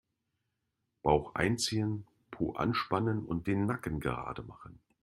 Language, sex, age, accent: German, male, 50-59, Deutschland Deutsch